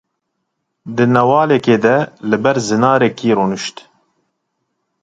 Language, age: Kurdish, 30-39